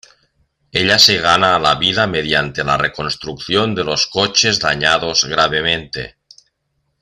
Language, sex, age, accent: Spanish, male, 50-59, España: Norte peninsular (Asturias, Castilla y León, Cantabria, País Vasco, Navarra, Aragón, La Rioja, Guadalajara, Cuenca)